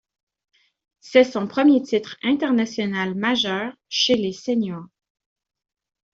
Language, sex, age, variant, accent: French, female, 40-49, Français d'Amérique du Nord, Français du Canada